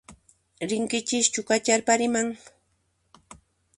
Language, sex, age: Puno Quechua, female, 40-49